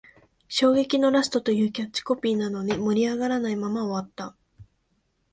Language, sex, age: Japanese, female, 19-29